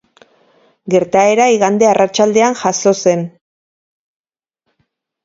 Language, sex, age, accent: Basque, female, 40-49, Mendebalekoa (Araba, Bizkaia, Gipuzkoako mendebaleko herri batzuk)